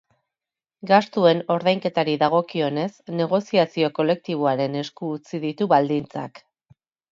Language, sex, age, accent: Basque, female, 40-49, Erdialdekoa edo Nafarra (Gipuzkoa, Nafarroa)